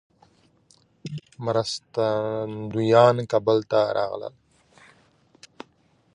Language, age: Pashto, 30-39